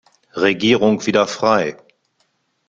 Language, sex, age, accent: German, male, 50-59, Deutschland Deutsch